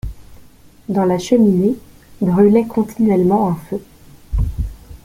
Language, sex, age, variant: French, female, 19-29, Français de métropole